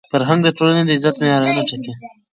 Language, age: Pashto, 19-29